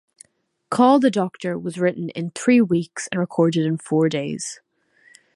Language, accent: English, Irish English